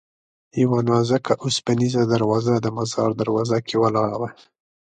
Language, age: Pashto, 19-29